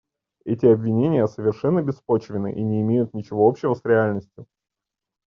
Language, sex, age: Russian, male, 30-39